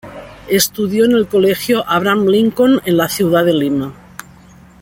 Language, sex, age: Spanish, female, 50-59